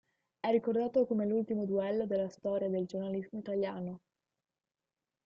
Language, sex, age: Italian, female, 19-29